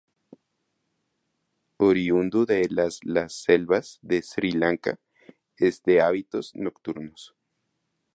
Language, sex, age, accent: Spanish, male, 19-29, Andino-Pacífico: Colombia, Perú, Ecuador, oeste de Bolivia y Venezuela andina